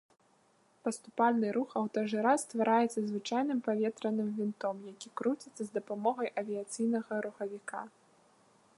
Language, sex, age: Belarusian, female, 19-29